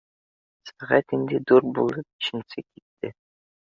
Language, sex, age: Bashkir, male, under 19